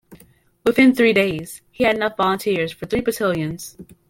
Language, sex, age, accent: English, female, under 19, United States English